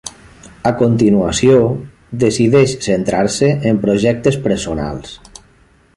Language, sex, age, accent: Catalan, male, 50-59, valencià